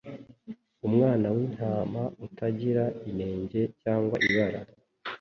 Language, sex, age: Kinyarwanda, male, 19-29